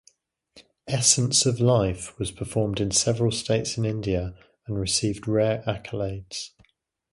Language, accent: English, England English